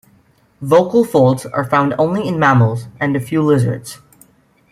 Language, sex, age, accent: English, male, under 19, United States English